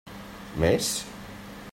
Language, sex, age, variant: Catalan, male, 40-49, Central